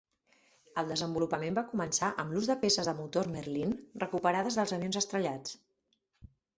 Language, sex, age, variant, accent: Catalan, female, 40-49, Central, Barcelonès